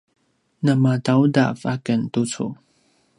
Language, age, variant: Paiwan, 30-39, pinayuanan a kinaikacedasan (東排灣語)